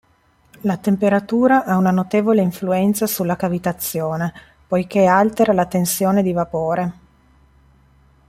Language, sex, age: Italian, female, 40-49